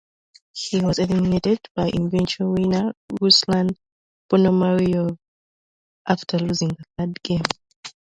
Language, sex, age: English, female, 19-29